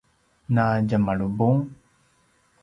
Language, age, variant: Paiwan, 30-39, pinayuanan a kinaikacedasan (東排灣語)